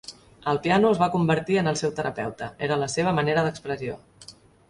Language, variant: Catalan, Central